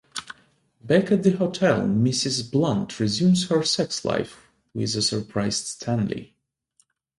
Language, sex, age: English, male, 30-39